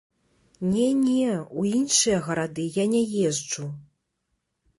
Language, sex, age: Belarusian, female, 40-49